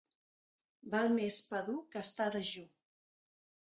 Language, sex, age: Catalan, female, 40-49